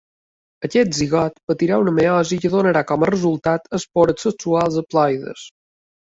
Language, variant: Catalan, Balear